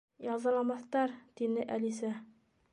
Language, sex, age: Bashkir, female, 30-39